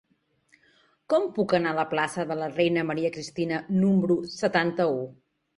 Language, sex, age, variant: Catalan, female, 40-49, Central